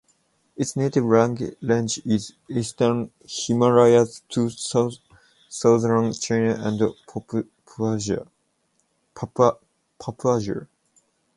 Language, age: English, 19-29